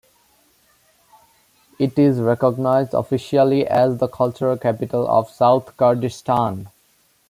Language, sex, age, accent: English, male, under 19, India and South Asia (India, Pakistan, Sri Lanka)